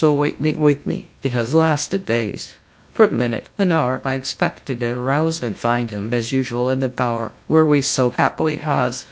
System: TTS, GlowTTS